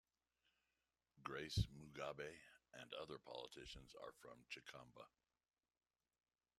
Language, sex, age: English, male, 60-69